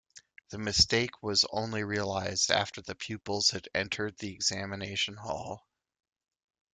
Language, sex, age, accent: English, male, 30-39, United States English